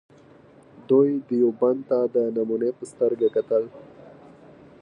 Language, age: Pashto, 19-29